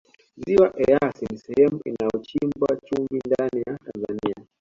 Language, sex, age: Swahili, male, 19-29